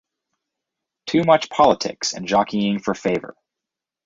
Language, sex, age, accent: English, male, 19-29, United States English